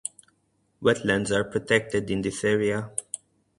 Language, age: English, 19-29